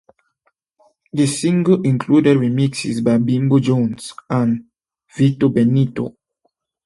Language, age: English, 19-29